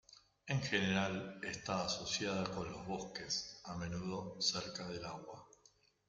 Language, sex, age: Spanish, male, 40-49